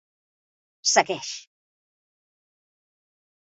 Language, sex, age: Catalan, female, 50-59